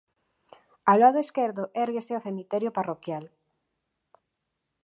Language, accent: Galician, Normativo (estándar)